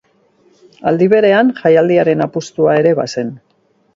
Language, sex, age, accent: Basque, female, 50-59, Mendebalekoa (Araba, Bizkaia, Gipuzkoako mendebaleko herri batzuk)